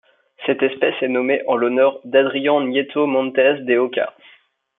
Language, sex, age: French, male, 30-39